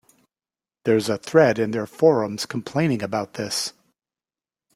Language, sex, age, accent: English, male, 60-69, United States English